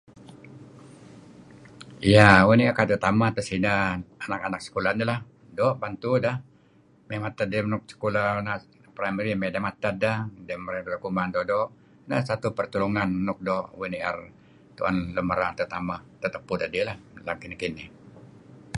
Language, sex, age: Kelabit, male, 70-79